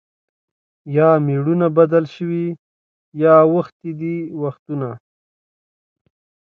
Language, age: Pashto, 19-29